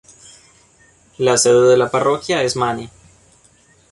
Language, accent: Spanish, América central